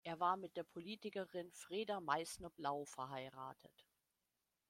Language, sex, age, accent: German, female, 30-39, Deutschland Deutsch